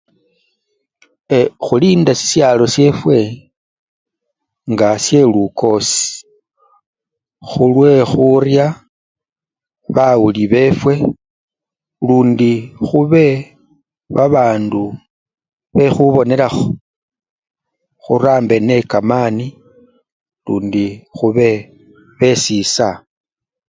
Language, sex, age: Luyia, male, 40-49